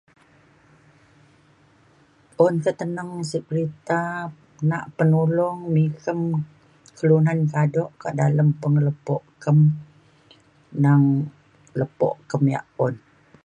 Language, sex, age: Mainstream Kenyah, female, 60-69